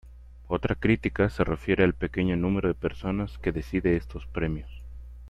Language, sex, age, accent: Spanish, male, 19-29, México